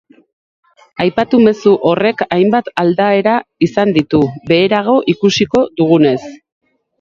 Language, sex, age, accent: Basque, female, 40-49, Erdialdekoa edo Nafarra (Gipuzkoa, Nafarroa)